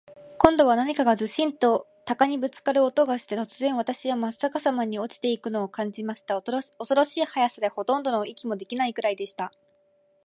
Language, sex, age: Japanese, female, 19-29